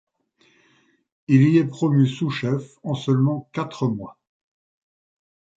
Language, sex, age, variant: French, male, 70-79, Français de métropole